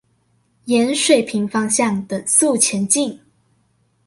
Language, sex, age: Chinese, female, under 19